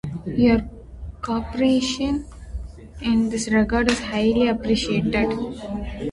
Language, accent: English, India and South Asia (India, Pakistan, Sri Lanka)